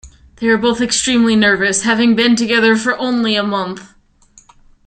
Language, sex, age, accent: English, female, 19-29, United States English